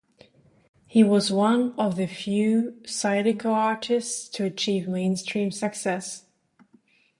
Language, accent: English, United States English